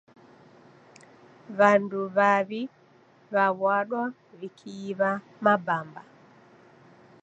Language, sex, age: Taita, female, 60-69